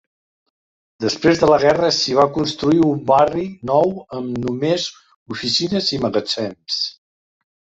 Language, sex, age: Catalan, male, 50-59